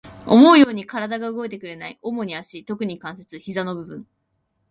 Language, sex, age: Japanese, female, 19-29